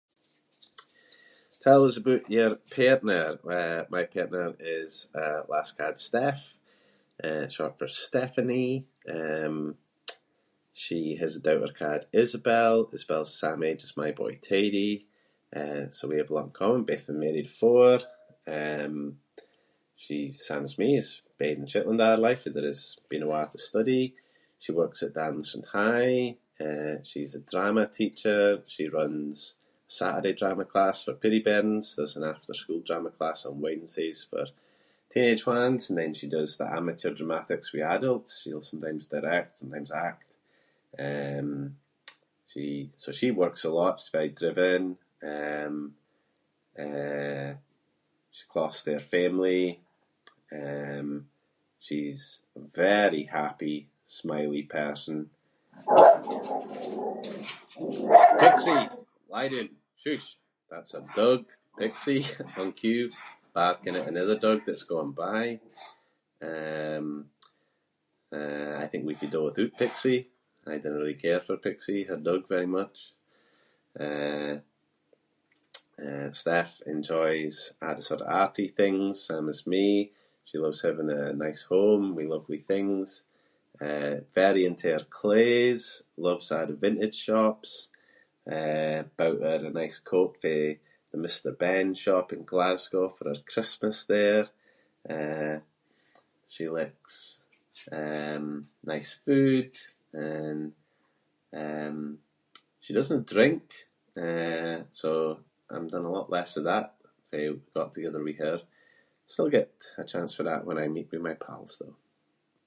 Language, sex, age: Scots, male, 30-39